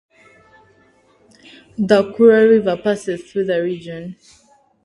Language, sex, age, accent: English, female, 19-29, England English